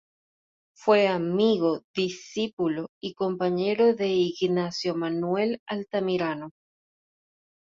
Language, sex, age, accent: Spanish, female, 30-39, Caribe: Cuba, Venezuela, Puerto Rico, República Dominicana, Panamá, Colombia caribeña, México caribeño, Costa del golfo de México